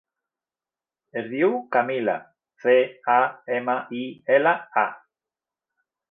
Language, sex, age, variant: Catalan, male, 40-49, Central